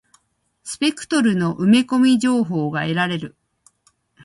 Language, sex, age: Japanese, female, 50-59